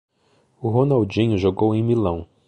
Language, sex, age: Portuguese, male, 30-39